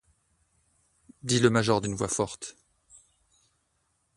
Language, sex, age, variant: French, male, 30-39, Français de métropole